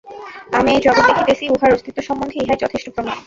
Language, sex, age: Bengali, female, 19-29